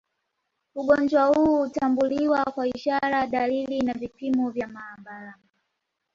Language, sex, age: Swahili, female, 19-29